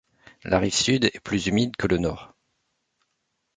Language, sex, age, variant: French, male, 40-49, Français de métropole